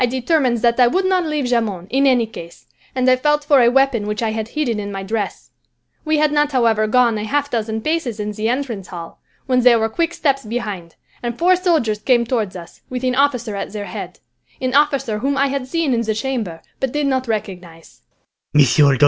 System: none